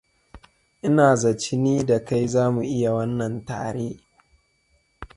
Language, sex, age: Hausa, male, 19-29